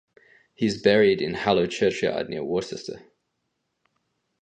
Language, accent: English, Australian English